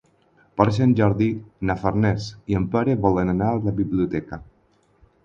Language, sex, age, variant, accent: Catalan, male, 30-39, Balear, balear; aprenent (recent, des del castellà)